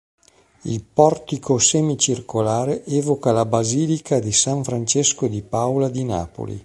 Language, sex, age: Italian, male, 50-59